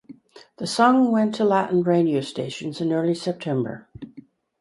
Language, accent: English, Canadian English